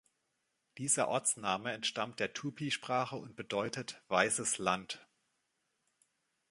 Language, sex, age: German, male, 30-39